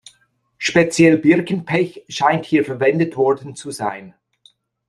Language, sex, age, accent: German, male, 50-59, Schweizerdeutsch